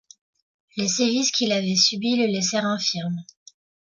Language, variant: French, Français de métropole